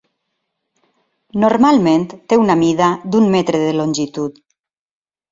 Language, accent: Catalan, valencià